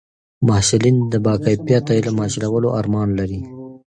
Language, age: Pashto, 30-39